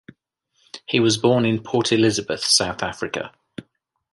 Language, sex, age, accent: English, male, 50-59, England English